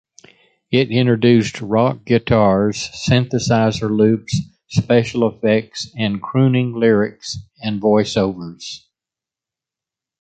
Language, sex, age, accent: English, male, 70-79, United States English